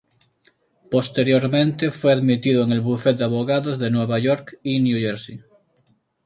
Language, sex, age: Spanish, male, 30-39